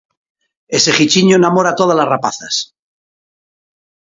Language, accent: Galician, Normativo (estándar)